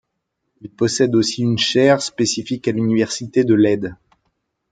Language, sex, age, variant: French, male, 30-39, Français de métropole